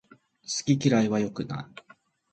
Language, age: Japanese, 30-39